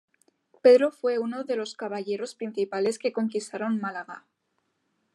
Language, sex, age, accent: Spanish, female, under 19, España: Norte peninsular (Asturias, Castilla y León, Cantabria, País Vasco, Navarra, Aragón, La Rioja, Guadalajara, Cuenca)